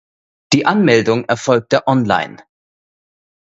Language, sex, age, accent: German, male, 30-39, Österreichisches Deutsch